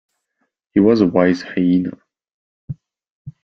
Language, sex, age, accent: English, male, 19-29, England English